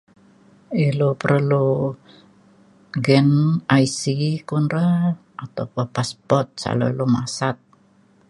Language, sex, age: Mainstream Kenyah, female, 70-79